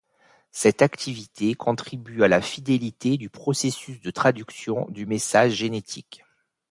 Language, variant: French, Français de métropole